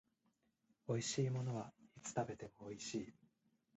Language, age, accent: Japanese, 19-29, 標準語